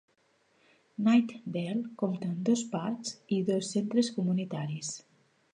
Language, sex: Catalan, female